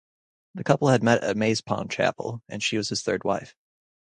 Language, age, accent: English, 19-29, United States English